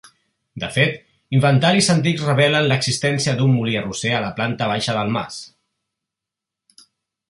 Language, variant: Catalan, Central